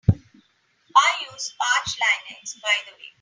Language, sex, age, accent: English, female, 50-59, India and South Asia (India, Pakistan, Sri Lanka)